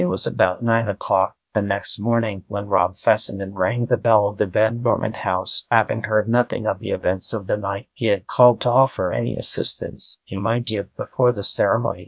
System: TTS, GlowTTS